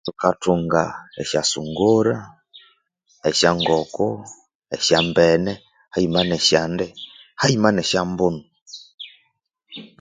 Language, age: Konzo, 30-39